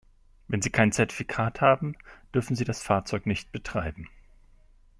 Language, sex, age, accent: German, male, 40-49, Deutschland Deutsch